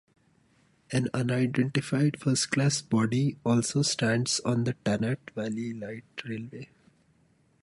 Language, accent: English, India and South Asia (India, Pakistan, Sri Lanka)